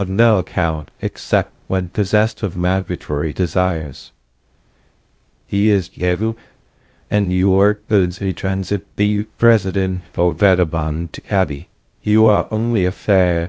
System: TTS, VITS